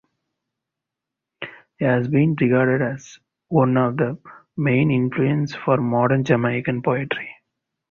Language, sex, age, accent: English, male, 30-39, India and South Asia (India, Pakistan, Sri Lanka)